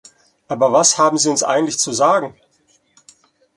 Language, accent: German, Deutschland Deutsch